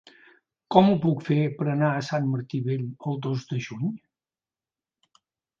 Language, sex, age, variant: Catalan, male, 60-69, Central